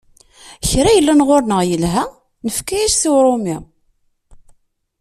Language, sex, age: Kabyle, female, 30-39